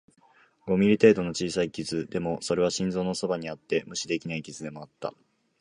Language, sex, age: Japanese, male, 19-29